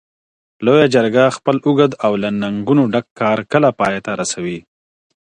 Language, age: Pashto, 30-39